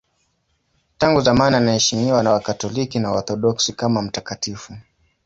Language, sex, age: Swahili, male, 19-29